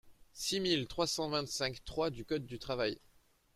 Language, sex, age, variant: French, male, 30-39, Français de métropole